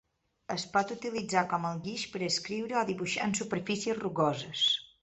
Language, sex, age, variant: Catalan, female, 40-49, Balear